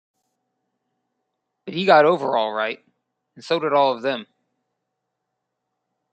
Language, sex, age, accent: English, male, 19-29, United States English